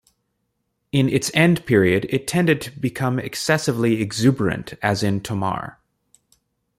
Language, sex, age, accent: English, male, 19-29, United States English